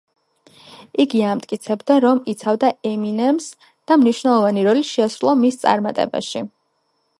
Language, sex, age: Georgian, female, 19-29